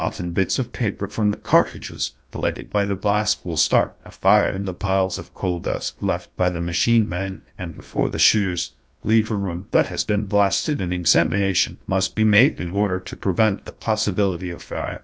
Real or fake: fake